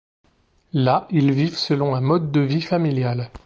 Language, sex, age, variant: French, male, 30-39, Français de métropole